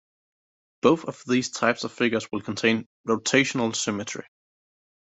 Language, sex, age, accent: English, male, 30-39, United States English